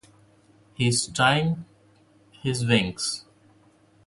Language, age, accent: English, 19-29, India and South Asia (India, Pakistan, Sri Lanka)